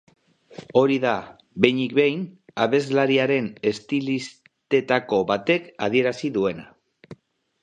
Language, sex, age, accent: Basque, male, 40-49, Mendebalekoa (Araba, Bizkaia, Gipuzkoako mendebaleko herri batzuk)